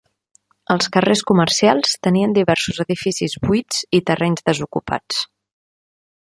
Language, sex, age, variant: Catalan, female, 30-39, Central